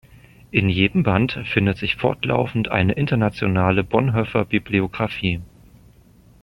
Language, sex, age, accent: German, male, 30-39, Deutschland Deutsch